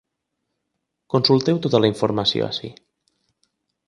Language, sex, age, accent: Catalan, male, 30-39, valencià